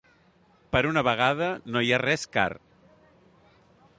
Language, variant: Catalan, Central